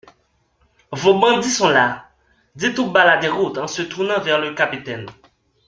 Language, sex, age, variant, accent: French, male, 19-29, Français d'Amérique du Nord, Français du Canada